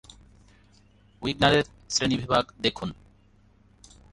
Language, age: Bengali, 30-39